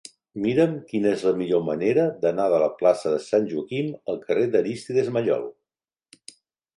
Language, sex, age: Catalan, male, 60-69